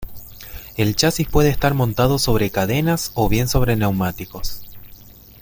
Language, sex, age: Spanish, male, 30-39